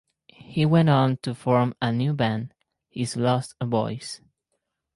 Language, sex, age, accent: English, male, 19-29, United States English